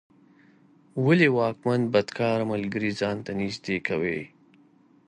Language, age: Pashto, 30-39